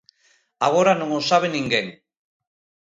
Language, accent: Galician, Oriental (común en zona oriental)